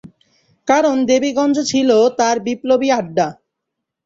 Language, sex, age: Bengali, male, 19-29